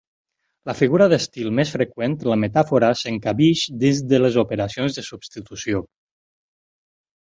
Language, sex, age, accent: Catalan, male, 50-59, valencià